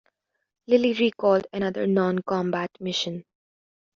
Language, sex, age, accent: English, female, under 19, United States English